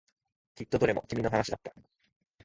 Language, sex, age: Japanese, male, 19-29